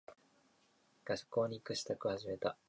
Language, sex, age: Japanese, male, 19-29